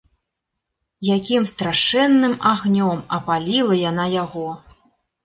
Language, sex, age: Belarusian, female, 30-39